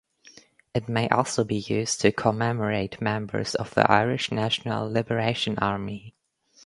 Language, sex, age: English, female, under 19